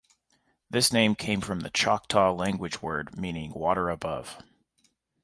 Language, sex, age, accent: English, male, 30-39, United States English